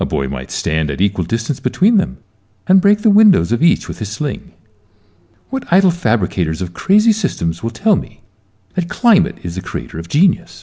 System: none